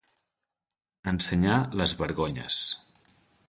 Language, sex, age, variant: Catalan, male, 19-29, Central